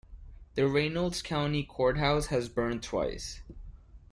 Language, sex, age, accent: English, male, 19-29, United States English